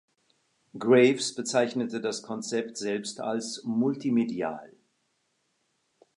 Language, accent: German, Schweizerdeutsch